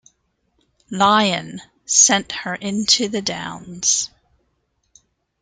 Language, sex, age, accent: English, female, 50-59, United States English